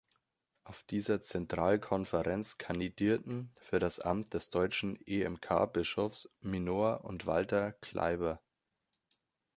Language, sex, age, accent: German, male, 19-29, Deutschland Deutsch